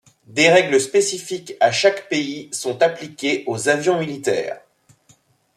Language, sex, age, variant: French, male, 30-39, Français de métropole